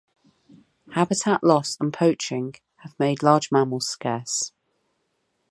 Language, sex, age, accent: English, female, 30-39, England English